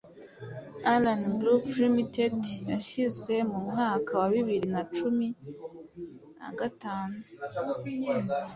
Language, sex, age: Kinyarwanda, female, 19-29